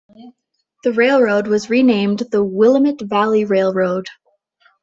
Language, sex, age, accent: English, female, 19-29, United States English